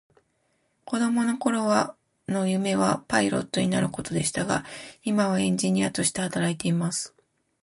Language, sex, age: Japanese, female, 40-49